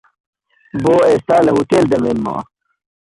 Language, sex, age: Central Kurdish, male, 30-39